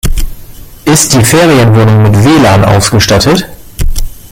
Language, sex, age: German, male, 50-59